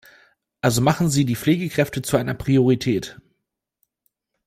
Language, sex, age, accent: German, male, 30-39, Deutschland Deutsch